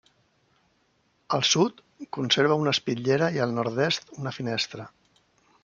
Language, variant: Catalan, Central